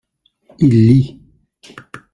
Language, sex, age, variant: French, male, 50-59, Français de métropole